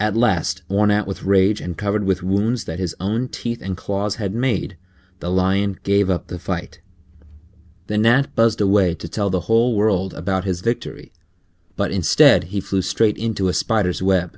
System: none